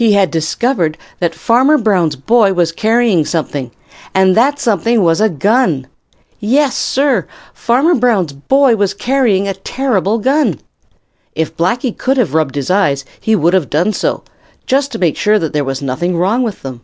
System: none